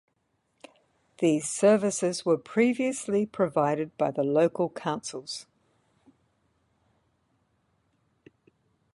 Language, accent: English, Australian English